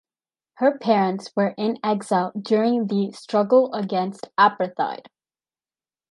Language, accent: English, United States English